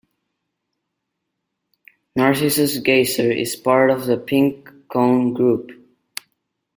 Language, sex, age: English, male, under 19